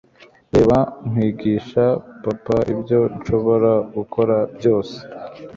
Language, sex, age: Kinyarwanda, male, under 19